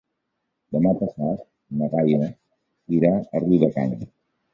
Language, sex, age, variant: Catalan, male, 50-59, Central